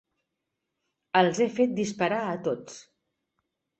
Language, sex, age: Catalan, female, 50-59